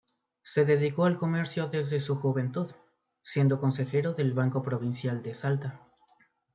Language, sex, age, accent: Spanish, male, 19-29, México